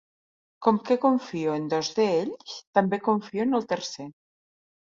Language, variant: Catalan, Septentrional